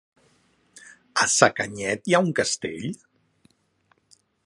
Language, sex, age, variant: Catalan, male, 40-49, Central